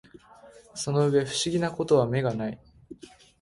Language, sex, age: Japanese, male, under 19